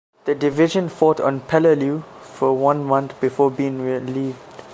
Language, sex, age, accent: English, male, under 19, Southern African (South Africa, Zimbabwe, Namibia)